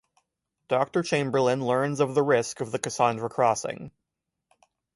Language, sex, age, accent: English, male, 30-39, United States English